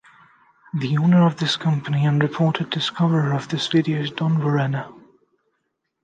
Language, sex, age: English, male, 19-29